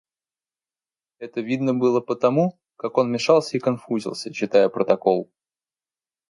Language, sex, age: Russian, male, 19-29